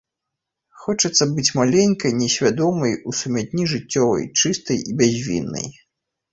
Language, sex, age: Belarusian, male, 19-29